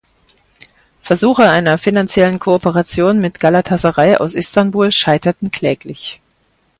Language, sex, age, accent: German, female, 50-59, Deutschland Deutsch